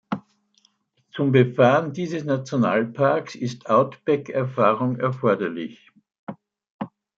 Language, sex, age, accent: German, male, 70-79, Österreichisches Deutsch